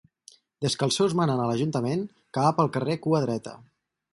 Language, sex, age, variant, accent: Catalan, male, 19-29, Central, central